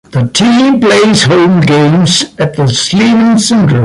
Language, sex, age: English, male, 60-69